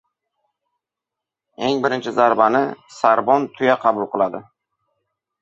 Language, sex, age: Uzbek, male, 30-39